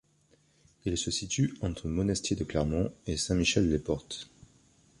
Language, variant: French, Français de métropole